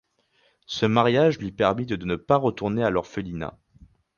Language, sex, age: French, male, 19-29